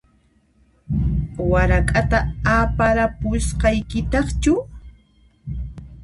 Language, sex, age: Puno Quechua, female, 30-39